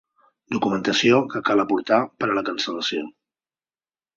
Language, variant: Catalan, Central